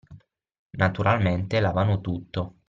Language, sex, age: Italian, male, 19-29